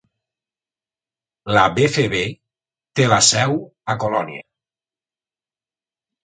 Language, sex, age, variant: Catalan, male, 40-49, Nord-Occidental